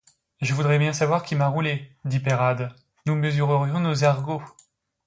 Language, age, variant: French, 19-29, Français de métropole